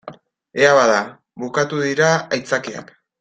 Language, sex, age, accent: Basque, male, under 19, Erdialdekoa edo Nafarra (Gipuzkoa, Nafarroa)